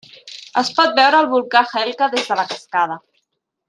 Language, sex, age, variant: Catalan, female, 30-39, Central